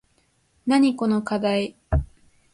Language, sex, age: Japanese, female, under 19